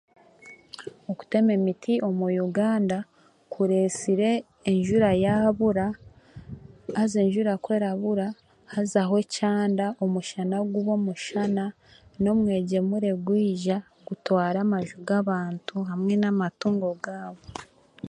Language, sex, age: Chiga, female, 19-29